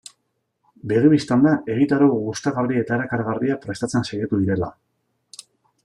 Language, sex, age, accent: Basque, male, 40-49, Mendebalekoa (Araba, Bizkaia, Gipuzkoako mendebaleko herri batzuk)